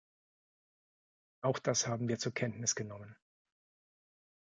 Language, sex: German, male